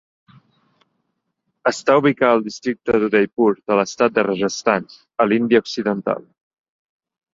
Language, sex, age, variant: Catalan, male, 19-29, Central